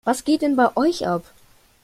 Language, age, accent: German, 19-29, Deutschland Deutsch